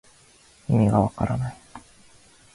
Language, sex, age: Japanese, male, 19-29